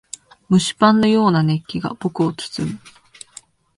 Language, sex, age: Japanese, female, 19-29